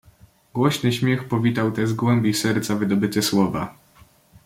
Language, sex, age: Polish, male, 19-29